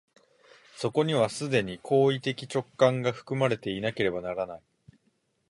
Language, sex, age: Japanese, male, 19-29